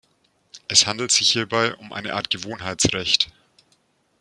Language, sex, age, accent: German, male, 40-49, Deutschland Deutsch